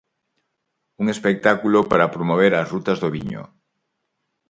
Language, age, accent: Galician, 50-59, Normativo (estándar)